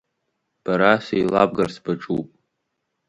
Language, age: Abkhazian, under 19